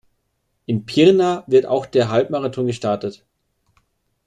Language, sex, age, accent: German, male, 30-39, Deutschland Deutsch